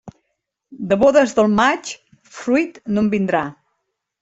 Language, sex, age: Catalan, female, 60-69